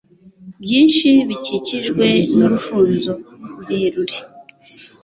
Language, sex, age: Kinyarwanda, female, under 19